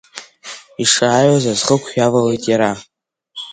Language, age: Abkhazian, under 19